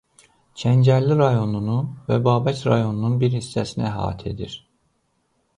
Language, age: Azerbaijani, 30-39